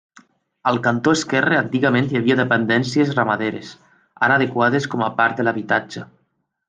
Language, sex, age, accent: Catalan, male, 19-29, valencià